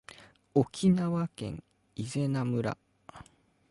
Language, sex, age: Japanese, male, 19-29